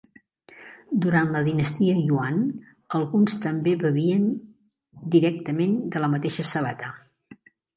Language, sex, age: Catalan, female, 60-69